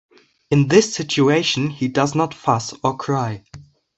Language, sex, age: English, male, under 19